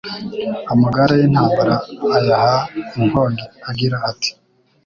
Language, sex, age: Kinyarwanda, male, 19-29